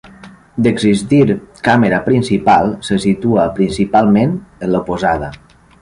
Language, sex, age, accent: Catalan, male, 50-59, valencià